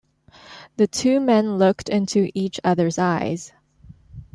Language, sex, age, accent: English, female, 19-29, Hong Kong English